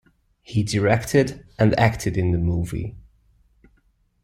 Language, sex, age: English, male, 30-39